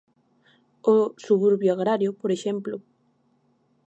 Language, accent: Galician, Oriental (común en zona oriental)